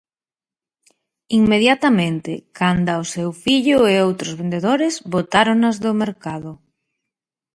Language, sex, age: Galician, female, 40-49